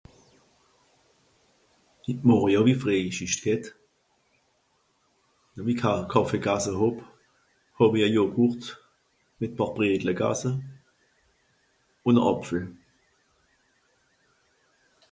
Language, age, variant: Swiss German, 50-59, Nordniederàlemmànisch (Rishoffe, Zàwere, Bùsswìller, Hawenau, Brüemt, Stroossbùri, Molse, Dàmbàch, Schlettstàtt, Pfàlzbùri usw.)